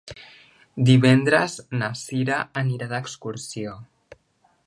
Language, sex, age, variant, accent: Catalan, male, under 19, Central, central